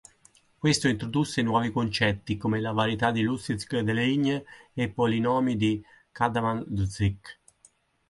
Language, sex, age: Italian, male, 50-59